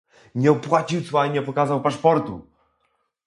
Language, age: Polish, 19-29